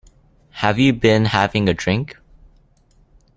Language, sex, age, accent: English, male, under 19, United States English